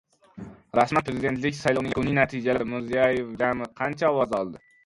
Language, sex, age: Uzbek, male, under 19